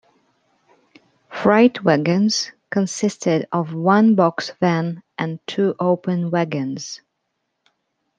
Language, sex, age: English, female, 30-39